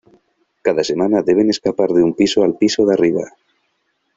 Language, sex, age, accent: Spanish, male, 30-39, España: Norte peninsular (Asturias, Castilla y León, Cantabria, País Vasco, Navarra, Aragón, La Rioja, Guadalajara, Cuenca)